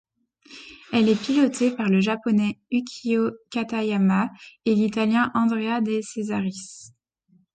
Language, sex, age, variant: French, female, 30-39, Français de métropole